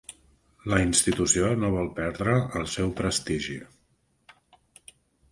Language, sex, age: Catalan, male, 40-49